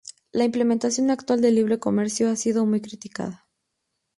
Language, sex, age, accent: Spanish, female, 19-29, México